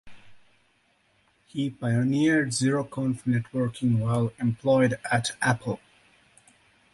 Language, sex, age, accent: English, male, 30-39, India and South Asia (India, Pakistan, Sri Lanka)